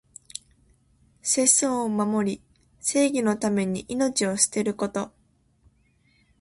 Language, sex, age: Japanese, female, 19-29